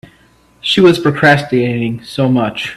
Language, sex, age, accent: English, male, 19-29, United States English